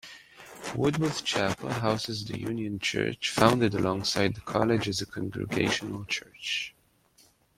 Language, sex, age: English, male, 40-49